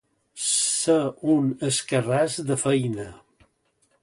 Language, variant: Catalan, Balear